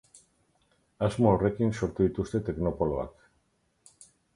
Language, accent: Basque, Erdialdekoa edo Nafarra (Gipuzkoa, Nafarroa)